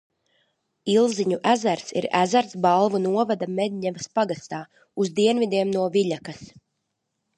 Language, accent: Latvian, Riga